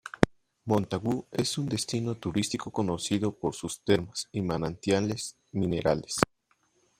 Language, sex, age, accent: Spanish, male, 19-29, México